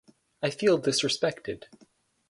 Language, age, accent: English, 19-29, United States English